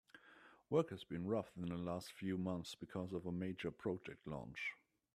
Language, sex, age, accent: English, male, 30-39, England English